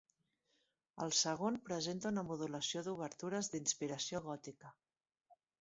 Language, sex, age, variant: Catalan, female, 30-39, Central